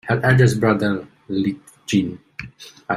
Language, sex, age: English, male, 19-29